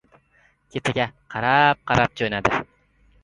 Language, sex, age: Uzbek, male, under 19